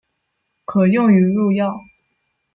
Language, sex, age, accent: Chinese, female, 19-29, 出生地：北京市